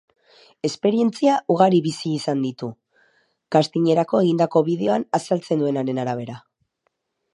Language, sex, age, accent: Basque, female, 30-39, Mendebalekoa (Araba, Bizkaia, Gipuzkoako mendebaleko herri batzuk)